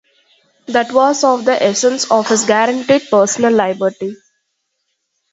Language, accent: English, India and South Asia (India, Pakistan, Sri Lanka)